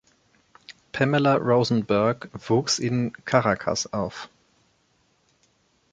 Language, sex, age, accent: German, male, 19-29, Deutschland Deutsch